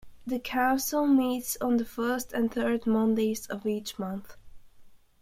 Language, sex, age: English, female, 19-29